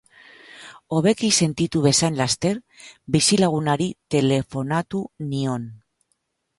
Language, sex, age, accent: Basque, female, 50-59, Mendebalekoa (Araba, Bizkaia, Gipuzkoako mendebaleko herri batzuk)